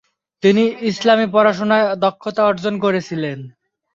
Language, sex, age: Bengali, male, 19-29